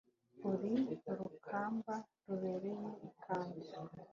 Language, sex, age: Kinyarwanda, female, 19-29